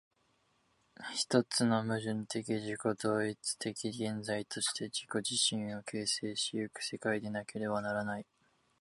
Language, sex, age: Japanese, male, under 19